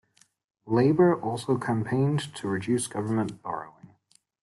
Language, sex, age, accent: English, male, 19-29, England English